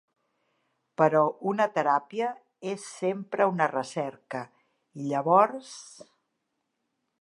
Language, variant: Catalan, Central